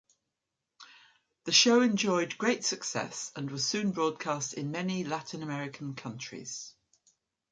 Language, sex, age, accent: English, female, 60-69, England English